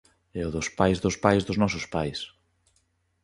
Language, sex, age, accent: Galician, male, 30-39, Normativo (estándar)